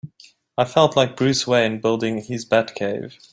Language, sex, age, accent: English, male, 19-29, Southern African (South Africa, Zimbabwe, Namibia)